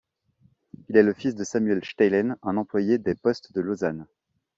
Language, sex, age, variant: French, male, 30-39, Français de métropole